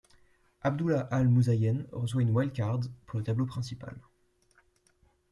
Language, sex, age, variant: French, male, 19-29, Français de métropole